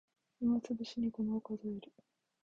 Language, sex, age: Japanese, female, 19-29